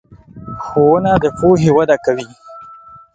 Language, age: Pashto, under 19